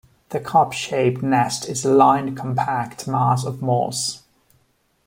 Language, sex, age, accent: English, male, 19-29, England English